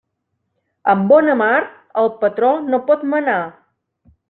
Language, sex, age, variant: Catalan, female, 30-39, Central